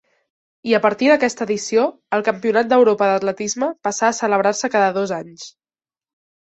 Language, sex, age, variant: Catalan, female, 19-29, Central